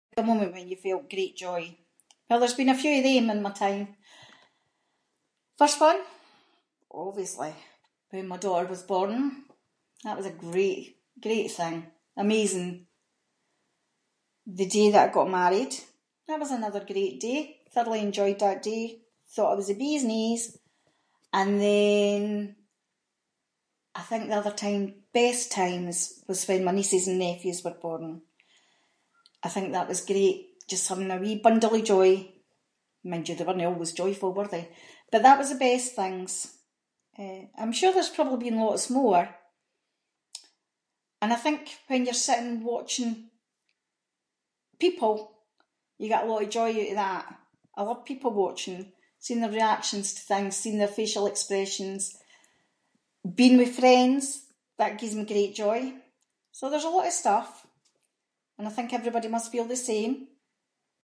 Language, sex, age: Scots, female, 50-59